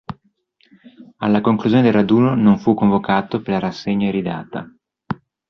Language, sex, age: Italian, male, 40-49